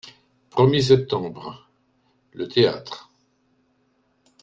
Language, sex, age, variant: French, male, 60-69, Français de métropole